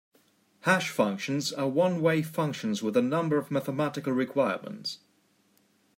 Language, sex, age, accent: English, male, 40-49, England English